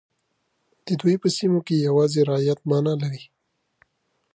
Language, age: Pashto, 19-29